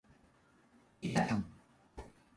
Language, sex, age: Japanese, male, 50-59